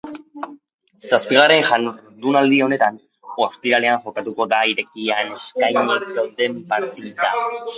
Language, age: Basque, under 19